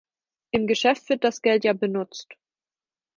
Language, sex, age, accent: German, female, 19-29, Deutschland Deutsch